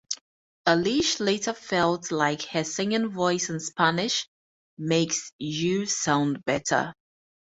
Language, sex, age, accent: English, female, 30-39, United States English